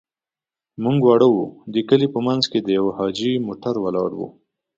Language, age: Pashto, 30-39